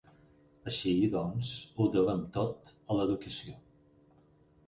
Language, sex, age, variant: Catalan, male, 60-69, Balear